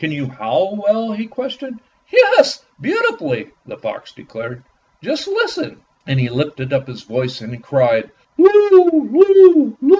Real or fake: real